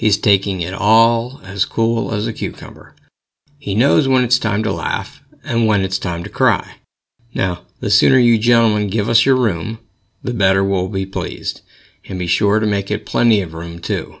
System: none